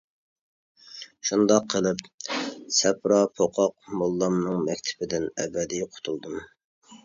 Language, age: Uyghur, 30-39